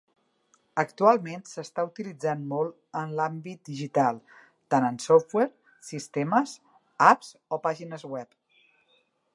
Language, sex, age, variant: Catalan, female, 50-59, Central